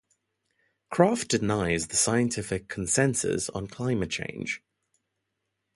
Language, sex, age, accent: English, male, 19-29, Southern African (South Africa, Zimbabwe, Namibia)